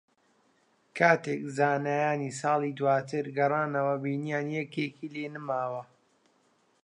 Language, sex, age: Central Kurdish, male, 19-29